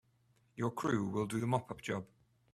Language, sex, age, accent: English, male, 40-49, England English